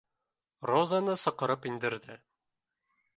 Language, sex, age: Bashkir, male, 19-29